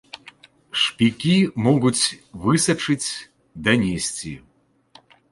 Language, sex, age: Belarusian, male, 40-49